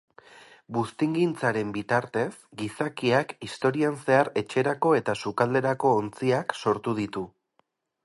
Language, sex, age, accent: Basque, male, 30-39, Erdialdekoa edo Nafarra (Gipuzkoa, Nafarroa)